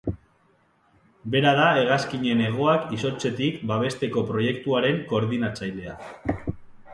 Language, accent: Basque, Mendebalekoa (Araba, Bizkaia, Gipuzkoako mendebaleko herri batzuk)